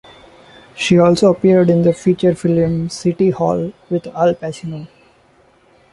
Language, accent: English, India and South Asia (India, Pakistan, Sri Lanka)